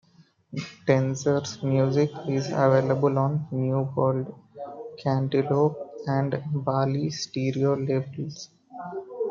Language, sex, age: English, male, 19-29